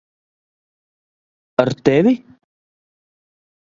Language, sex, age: Latvian, male, 19-29